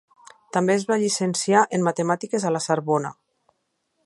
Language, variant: Catalan, Septentrional